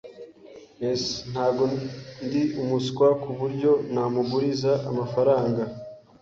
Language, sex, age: Kinyarwanda, male, 19-29